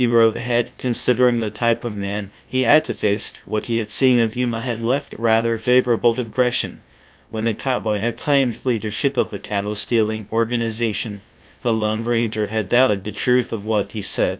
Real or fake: fake